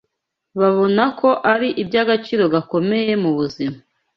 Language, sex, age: Kinyarwanda, female, 19-29